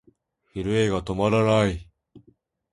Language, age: Japanese, 19-29